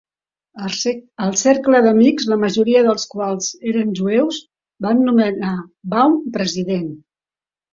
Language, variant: Catalan, Central